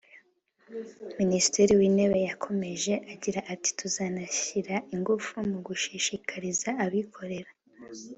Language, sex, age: Kinyarwanda, female, 19-29